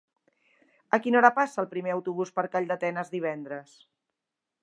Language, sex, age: Catalan, female, 50-59